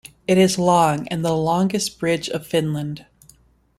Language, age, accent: English, 19-29, United States English